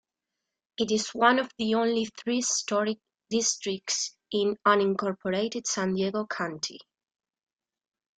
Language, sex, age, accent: English, female, 19-29, England English